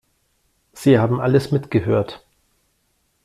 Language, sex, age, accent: German, male, 40-49, Deutschland Deutsch